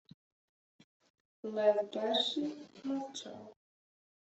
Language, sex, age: Ukrainian, female, 19-29